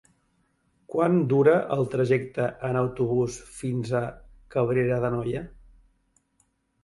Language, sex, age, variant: Catalan, male, 50-59, Central